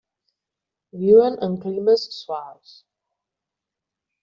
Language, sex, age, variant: Catalan, female, 19-29, Balear